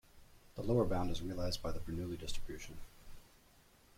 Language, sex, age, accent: English, male, 19-29, United States English